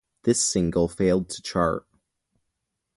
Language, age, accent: English, under 19, United States English